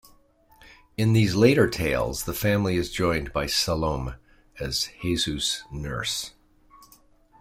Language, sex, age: English, male, 60-69